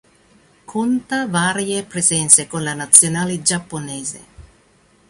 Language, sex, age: Italian, female, 50-59